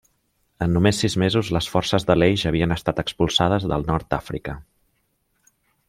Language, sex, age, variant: Catalan, male, 30-39, Central